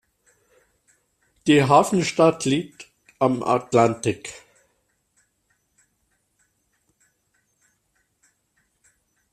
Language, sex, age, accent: German, male, 60-69, Deutschland Deutsch